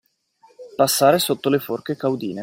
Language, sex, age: Italian, male, 30-39